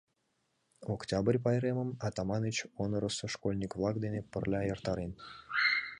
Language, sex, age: Mari, male, 19-29